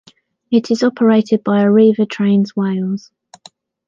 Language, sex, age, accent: English, female, 30-39, England English